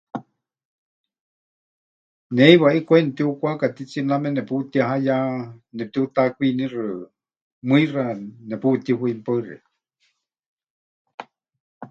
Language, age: Huichol, 50-59